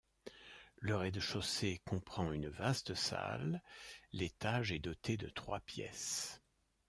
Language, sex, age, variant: French, male, 60-69, Français de métropole